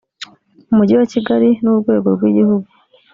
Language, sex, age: Kinyarwanda, female, 19-29